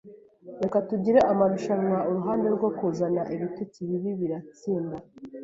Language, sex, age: Kinyarwanda, female, 19-29